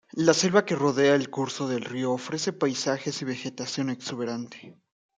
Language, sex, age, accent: Spanish, male, 19-29, México